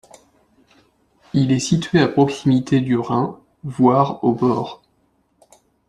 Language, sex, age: French, male, 30-39